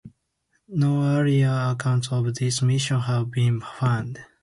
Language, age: English, 19-29